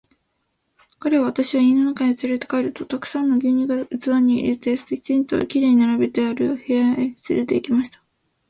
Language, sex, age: Japanese, female, 19-29